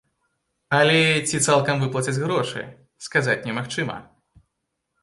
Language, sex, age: Belarusian, male, 19-29